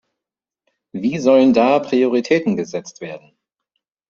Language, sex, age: German, male, 50-59